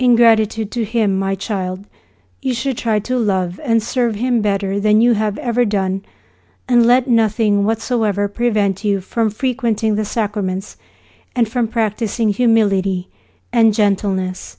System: none